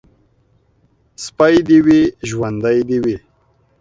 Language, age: Pashto, 30-39